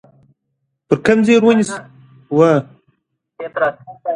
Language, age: Pashto, 19-29